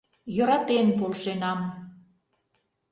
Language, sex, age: Mari, female, 50-59